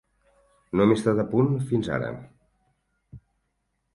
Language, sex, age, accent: Catalan, male, 50-59, Tortosí